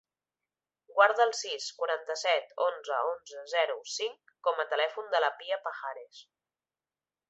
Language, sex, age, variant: Catalan, female, 30-39, Central